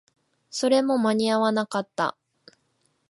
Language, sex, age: Japanese, female, 19-29